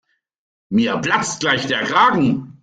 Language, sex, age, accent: German, male, 50-59, Deutschland Deutsch